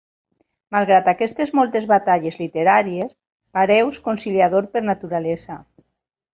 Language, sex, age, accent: Catalan, female, 40-49, valencià